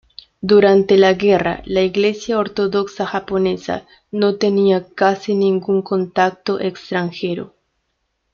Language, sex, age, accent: Spanish, female, 19-29, Andino-Pacífico: Colombia, Perú, Ecuador, oeste de Bolivia y Venezuela andina